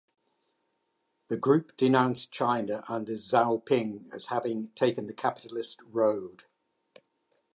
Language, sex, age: English, male, 70-79